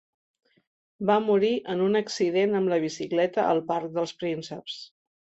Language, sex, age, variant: Catalan, female, 50-59, Central